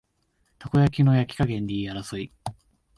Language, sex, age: Japanese, male, 19-29